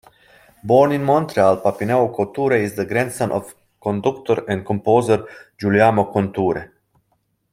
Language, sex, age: English, male, 40-49